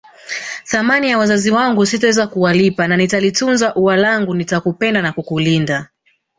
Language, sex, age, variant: Swahili, female, 19-29, Kiswahili Sanifu (EA)